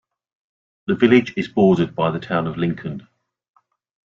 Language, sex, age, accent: English, male, 50-59, England English